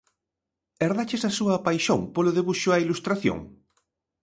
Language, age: Galician, 50-59